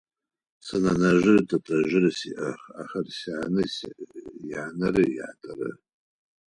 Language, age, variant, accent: Adyghe, 40-49, Адыгабзэ (Кирил, пстэумэ зэдыряе), Кıэмгуй (Çemguy)